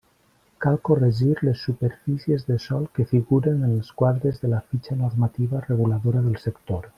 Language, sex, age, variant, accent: Catalan, male, 40-49, Valencià meridional, valencià